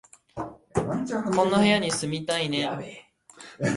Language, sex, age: Japanese, male, 19-29